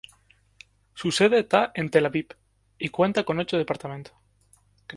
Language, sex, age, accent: Spanish, male, 19-29, España: Islas Canarias